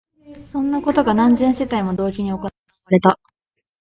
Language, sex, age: Japanese, female, under 19